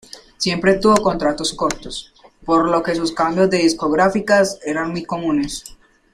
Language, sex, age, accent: Spanish, male, under 19, Andino-Pacífico: Colombia, Perú, Ecuador, oeste de Bolivia y Venezuela andina